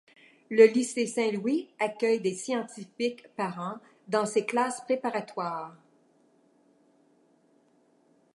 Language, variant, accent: French, Français d'Amérique du Nord, Français du Canada